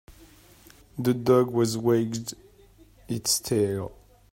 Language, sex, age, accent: English, male, 30-39, England English